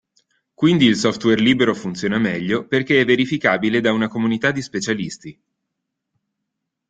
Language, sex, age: Italian, male, 19-29